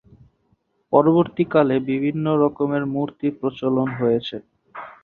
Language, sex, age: Bengali, male, 19-29